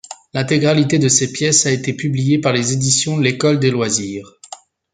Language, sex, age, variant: French, male, 19-29, Français de métropole